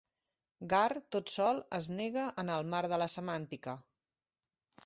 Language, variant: Catalan, Central